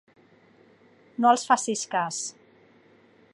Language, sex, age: Catalan, female, 40-49